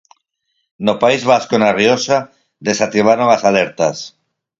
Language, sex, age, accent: Galician, male, 40-49, Normativo (estándar)